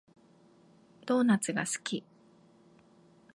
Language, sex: Japanese, female